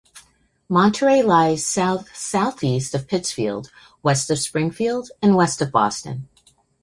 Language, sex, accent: English, female, United States English